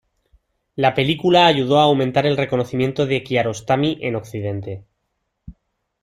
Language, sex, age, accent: Spanish, male, 30-39, España: Sur peninsular (Andalucia, Extremadura, Murcia)